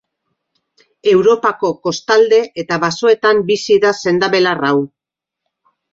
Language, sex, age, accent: Basque, female, 50-59, Mendebalekoa (Araba, Bizkaia, Gipuzkoako mendebaleko herri batzuk)